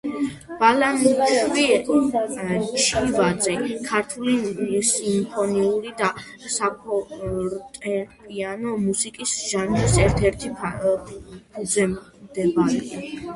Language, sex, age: Georgian, female, under 19